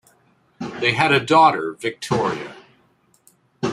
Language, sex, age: English, male, 50-59